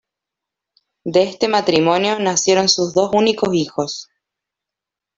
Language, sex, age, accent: Spanish, female, 19-29, Rioplatense: Argentina, Uruguay, este de Bolivia, Paraguay